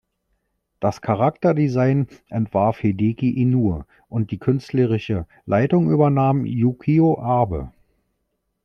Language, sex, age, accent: German, male, 40-49, Deutschland Deutsch